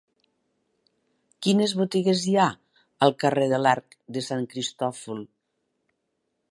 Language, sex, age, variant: Catalan, female, 60-69, Nord-Occidental